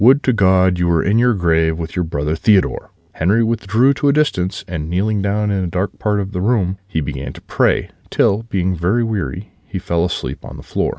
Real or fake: real